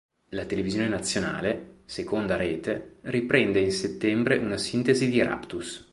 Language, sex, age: Italian, male, 30-39